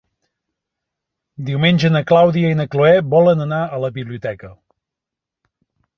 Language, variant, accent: Catalan, Central, Empordanès